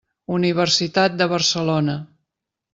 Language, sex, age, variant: Catalan, female, 50-59, Central